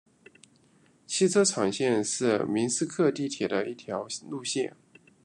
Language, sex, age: Chinese, male, 30-39